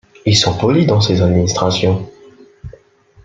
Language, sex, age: French, male, 19-29